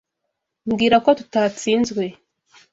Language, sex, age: Kinyarwanda, female, 19-29